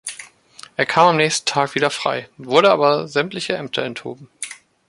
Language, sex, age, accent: German, male, 30-39, Deutschland Deutsch